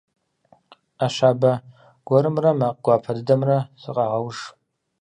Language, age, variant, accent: Kabardian, 19-29, Адыгэбзэ (Къэбэрдей, Кирил, псоми зэдай), Джылэхъстэней (Gilahsteney)